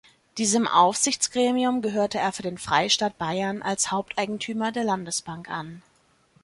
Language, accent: German, Deutschland Deutsch